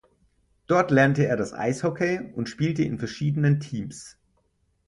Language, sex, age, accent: German, male, 30-39, Deutschland Deutsch